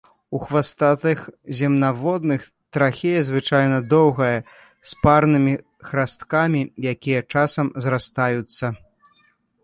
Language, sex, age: Belarusian, male, 30-39